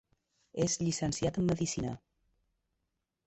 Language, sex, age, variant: Catalan, female, 50-59, Central